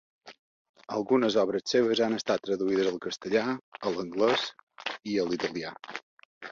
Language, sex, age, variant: Catalan, male, 50-59, Balear